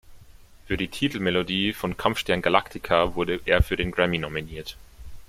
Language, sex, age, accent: German, male, 19-29, Deutschland Deutsch